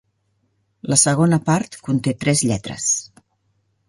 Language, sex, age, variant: Catalan, female, 50-59, Central